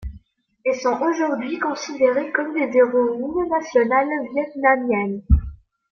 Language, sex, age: French, female, 19-29